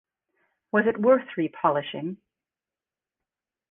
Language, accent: English, United States English